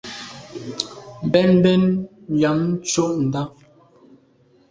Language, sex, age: Medumba, female, 19-29